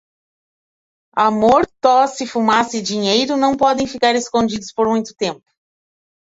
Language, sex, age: Portuguese, female, 50-59